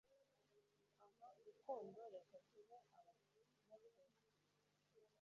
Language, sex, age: Kinyarwanda, female, 19-29